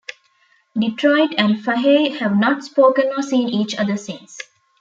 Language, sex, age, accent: English, female, 19-29, India and South Asia (India, Pakistan, Sri Lanka)